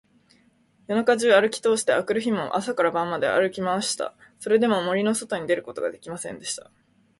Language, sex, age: Japanese, female, 19-29